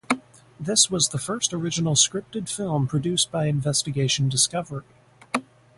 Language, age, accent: English, 19-29, United States English